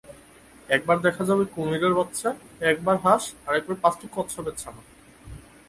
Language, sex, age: Bengali, male, 19-29